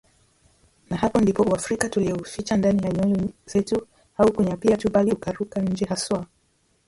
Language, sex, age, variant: Swahili, female, 19-29, Kiswahili cha Bara ya Kenya